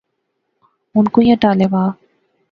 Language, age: Pahari-Potwari, 19-29